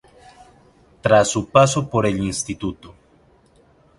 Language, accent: Spanish, Caribe: Cuba, Venezuela, Puerto Rico, República Dominicana, Panamá, Colombia caribeña, México caribeño, Costa del golfo de México